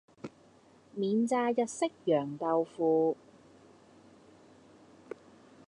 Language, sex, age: Cantonese, female, 30-39